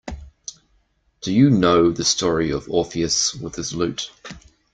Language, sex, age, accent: English, male, 40-49, New Zealand English